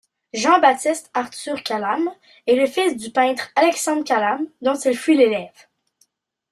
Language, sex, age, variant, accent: French, female, 50-59, Français d'Amérique du Nord, Français du Canada